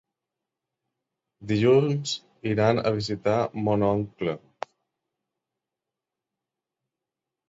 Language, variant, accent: Catalan, Balear, balear